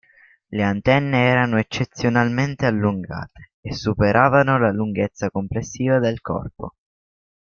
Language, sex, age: Italian, male, under 19